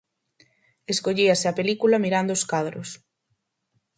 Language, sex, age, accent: Galician, female, 19-29, Normativo (estándar)